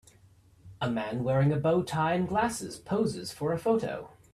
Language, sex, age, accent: English, male, 30-39, United States English